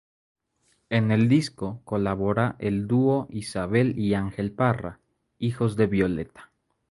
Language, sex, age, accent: Spanish, male, 19-29, México